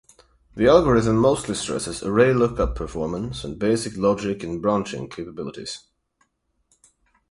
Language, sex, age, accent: English, male, 19-29, United States English; England English